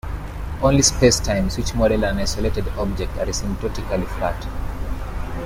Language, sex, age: English, male, 19-29